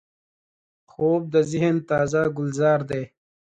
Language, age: Pashto, 30-39